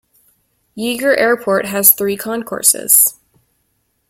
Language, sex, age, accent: English, female, 19-29, United States English